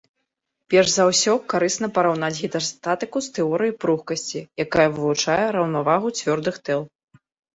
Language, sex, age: Belarusian, female, 30-39